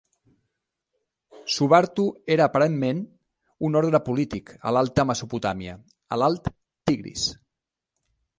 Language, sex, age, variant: Catalan, male, 40-49, Central